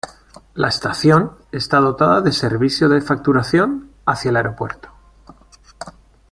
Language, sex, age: Spanish, male, 40-49